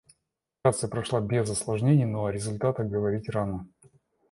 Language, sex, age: Russian, male, 40-49